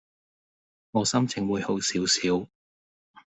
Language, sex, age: Cantonese, male, 50-59